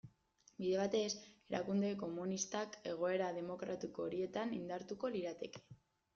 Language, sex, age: Basque, female, 19-29